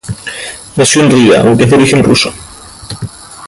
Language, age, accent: Spanish, 19-29, España: Islas Canarias